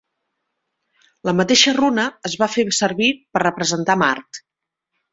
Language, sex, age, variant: Catalan, female, 50-59, Central